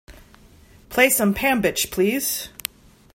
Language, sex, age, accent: English, female, 30-39, United States English